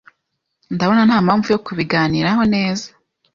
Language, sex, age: Kinyarwanda, female, 19-29